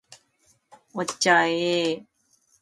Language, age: Korean, 19-29